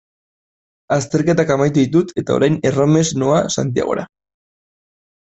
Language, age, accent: Basque, 19-29, Erdialdekoa edo Nafarra (Gipuzkoa, Nafarroa)